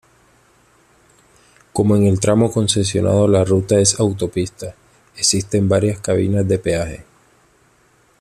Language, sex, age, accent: Spanish, male, 19-29, Caribe: Cuba, Venezuela, Puerto Rico, República Dominicana, Panamá, Colombia caribeña, México caribeño, Costa del golfo de México